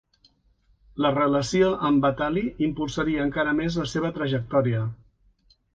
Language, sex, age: Catalan, male, 60-69